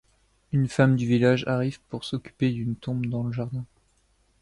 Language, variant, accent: French, Français de métropole, Parisien